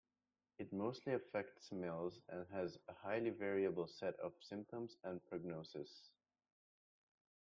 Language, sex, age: English, male, under 19